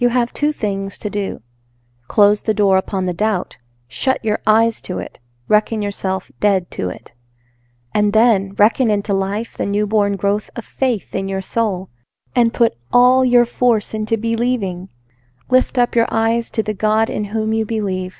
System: none